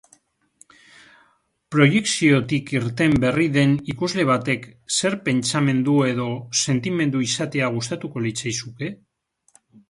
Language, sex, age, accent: Basque, male, 50-59, Mendebalekoa (Araba, Bizkaia, Gipuzkoako mendebaleko herri batzuk)